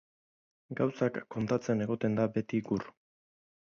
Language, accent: Basque, Erdialdekoa edo Nafarra (Gipuzkoa, Nafarroa)